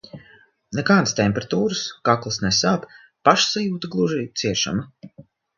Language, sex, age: Latvian, female, 40-49